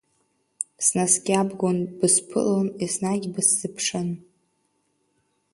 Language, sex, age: Abkhazian, female, under 19